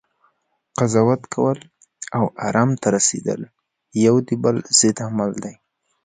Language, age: Pashto, 19-29